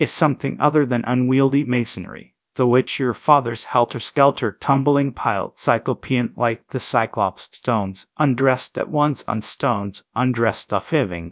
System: TTS, GradTTS